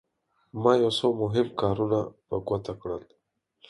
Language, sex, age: Pashto, male, 40-49